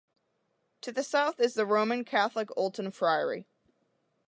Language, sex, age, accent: English, female, under 19, United States English